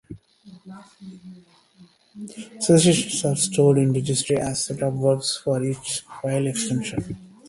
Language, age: English, 50-59